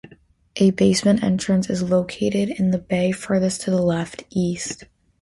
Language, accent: English, United States English